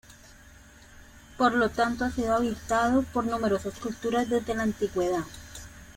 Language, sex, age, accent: Spanish, female, 19-29, Caribe: Cuba, Venezuela, Puerto Rico, República Dominicana, Panamá, Colombia caribeña, México caribeño, Costa del golfo de México